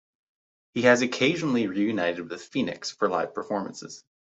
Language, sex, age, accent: English, male, 19-29, Canadian English